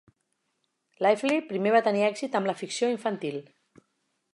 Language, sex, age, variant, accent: Catalan, female, 40-49, Central, central; Oriental